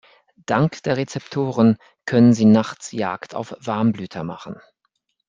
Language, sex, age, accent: German, male, 50-59, Deutschland Deutsch